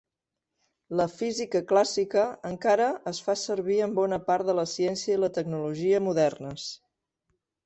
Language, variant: Catalan, Central